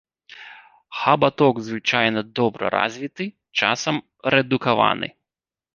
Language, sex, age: Belarusian, male, 40-49